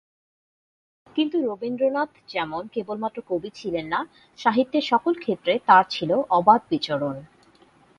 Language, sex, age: Bengali, female, 30-39